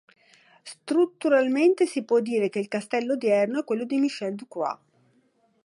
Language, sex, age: Italian, female, 60-69